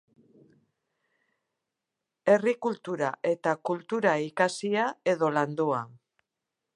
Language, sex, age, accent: Basque, female, 50-59, Mendebalekoa (Araba, Bizkaia, Gipuzkoako mendebaleko herri batzuk)